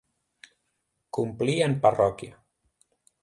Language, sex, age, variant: Catalan, male, 30-39, Central